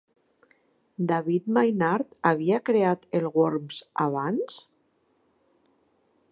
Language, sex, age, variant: Catalan, female, 50-59, Central